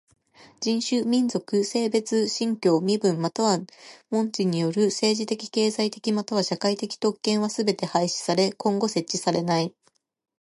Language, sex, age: Japanese, female, 30-39